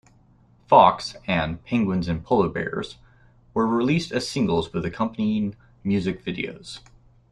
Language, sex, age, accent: English, male, 30-39, United States English